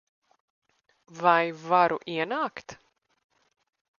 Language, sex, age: Latvian, female, 19-29